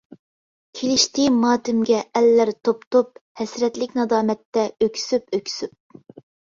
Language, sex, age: Uyghur, female, under 19